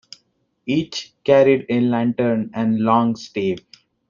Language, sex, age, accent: English, male, 30-39, India and South Asia (India, Pakistan, Sri Lanka)